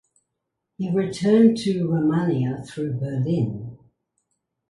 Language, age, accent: English, 60-69, Australian English